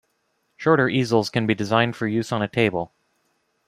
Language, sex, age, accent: English, male, 19-29, United States English